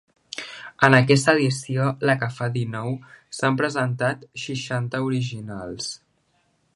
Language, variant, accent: Catalan, Central, central